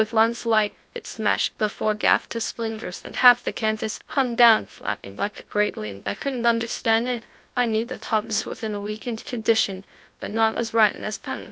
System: TTS, GlowTTS